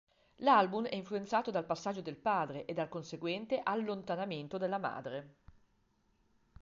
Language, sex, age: Italian, female, 50-59